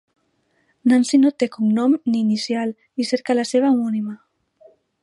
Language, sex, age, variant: Catalan, female, under 19, Alacantí